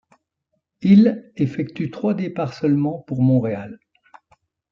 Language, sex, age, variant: French, male, 70-79, Français de métropole